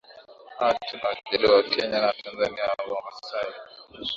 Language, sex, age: Swahili, male, 19-29